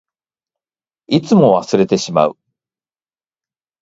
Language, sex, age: Japanese, male, 50-59